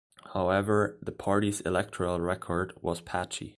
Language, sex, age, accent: English, male, 19-29, England English